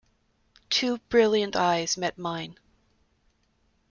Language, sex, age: English, female, 30-39